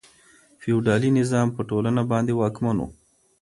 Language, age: Pashto, 30-39